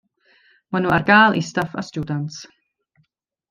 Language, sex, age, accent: Welsh, female, 30-39, Y Deyrnas Unedig Cymraeg